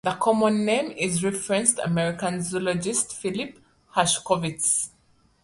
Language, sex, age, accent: English, female, 30-39, Southern African (South Africa, Zimbabwe, Namibia)